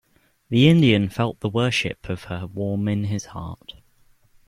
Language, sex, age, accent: English, male, under 19, England English